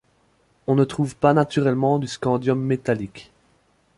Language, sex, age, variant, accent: French, male, 19-29, Français d'Europe, Français de Belgique